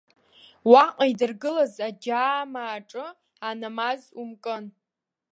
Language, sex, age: Abkhazian, female, under 19